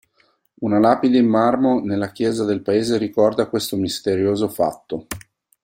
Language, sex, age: Italian, male, 30-39